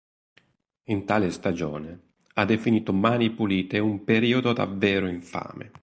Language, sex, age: Italian, male, 40-49